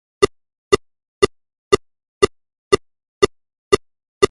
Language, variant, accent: Catalan, Valencià meridional, valencià